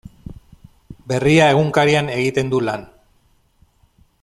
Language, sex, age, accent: Basque, male, 40-49, Mendebalekoa (Araba, Bizkaia, Gipuzkoako mendebaleko herri batzuk)